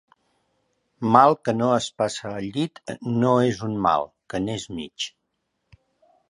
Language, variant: Catalan, Central